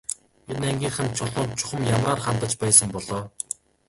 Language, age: Mongolian, 19-29